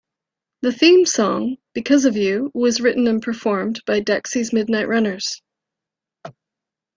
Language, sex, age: English, female, 50-59